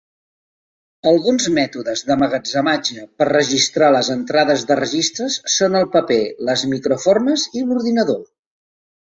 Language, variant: Catalan, Central